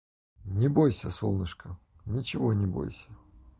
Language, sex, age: Russian, male, 30-39